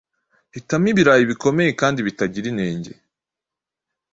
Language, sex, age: Kinyarwanda, male, 19-29